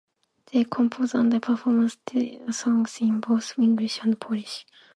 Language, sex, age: English, female, 19-29